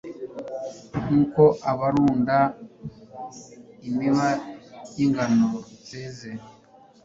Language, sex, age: Kinyarwanda, male, 30-39